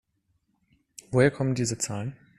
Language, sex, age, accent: German, male, 19-29, Deutschland Deutsch